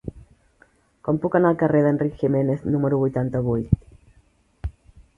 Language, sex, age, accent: Catalan, female, 40-49, estàndard